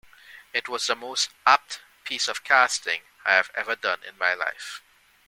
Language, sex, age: English, male, 40-49